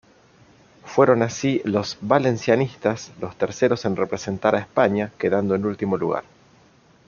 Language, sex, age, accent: Spanish, male, 30-39, Rioplatense: Argentina, Uruguay, este de Bolivia, Paraguay